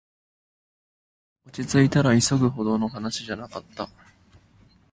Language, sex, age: Japanese, male, 19-29